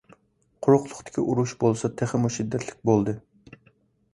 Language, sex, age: Uyghur, male, 19-29